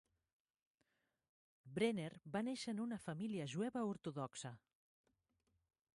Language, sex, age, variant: Catalan, female, 40-49, Central